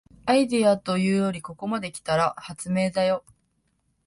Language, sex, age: Japanese, female, under 19